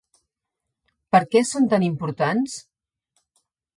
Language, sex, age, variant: Catalan, female, 40-49, Central